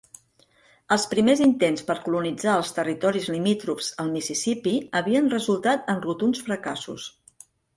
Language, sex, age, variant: Catalan, female, 50-59, Central